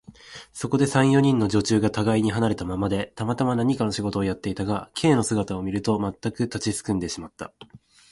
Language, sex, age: Japanese, male, 19-29